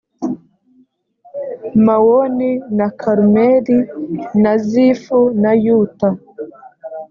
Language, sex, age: Kinyarwanda, male, 19-29